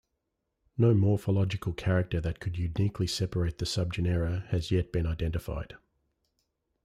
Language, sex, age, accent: English, male, 40-49, Australian English